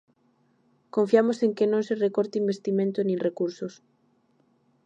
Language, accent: Galician, Oriental (común en zona oriental)